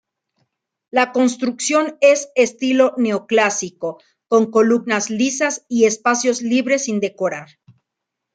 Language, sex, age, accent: Spanish, female, 40-49, México